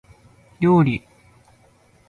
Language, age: Japanese, 19-29